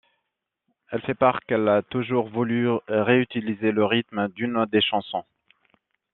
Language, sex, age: French, male, 30-39